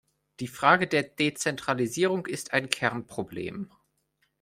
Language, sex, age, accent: German, male, 19-29, Deutschland Deutsch